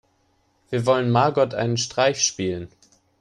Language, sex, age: German, male, 19-29